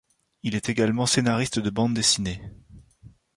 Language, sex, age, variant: French, male, 30-39, Français de métropole